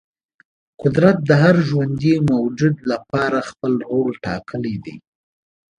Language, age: Pashto, 19-29